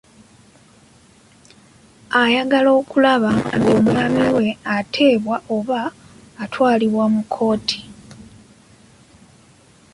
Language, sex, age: Ganda, female, 19-29